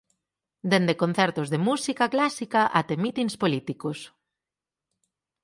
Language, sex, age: Galician, female, 30-39